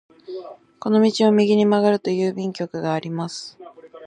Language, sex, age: Japanese, female, 19-29